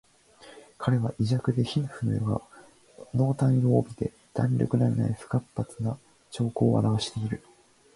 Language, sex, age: Japanese, male, under 19